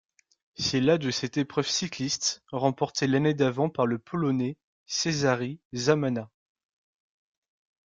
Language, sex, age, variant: French, male, 19-29, Français de métropole